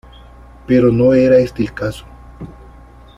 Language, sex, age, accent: Spanish, male, 40-49, Andino-Pacífico: Colombia, Perú, Ecuador, oeste de Bolivia y Venezuela andina